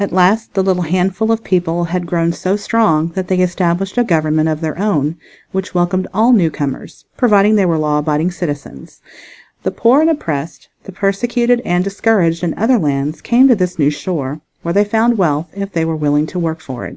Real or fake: real